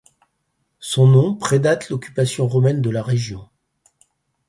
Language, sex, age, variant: French, male, 60-69, Français de métropole